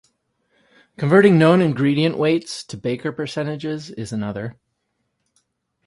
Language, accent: English, United States English